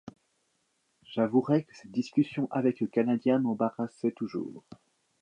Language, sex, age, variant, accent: French, male, 19-29, Français d'Europe, Français de Suisse